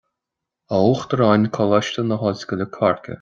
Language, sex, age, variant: Irish, male, 30-39, Gaeilge Chonnacht